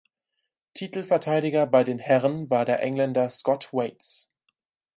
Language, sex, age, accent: German, male, 19-29, Deutschland Deutsch